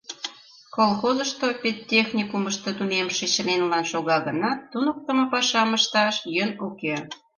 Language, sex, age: Mari, female, 40-49